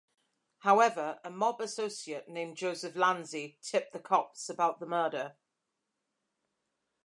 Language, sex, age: English, female, 40-49